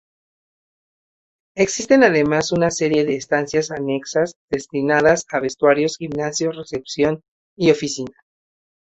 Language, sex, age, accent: Spanish, male, 19-29, México